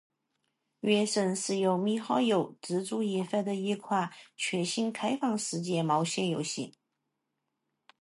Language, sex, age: Chinese, female, 40-49